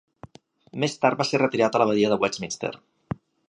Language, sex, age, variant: Catalan, male, 50-59, Central